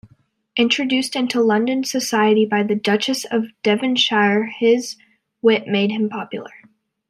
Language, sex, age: English, female, under 19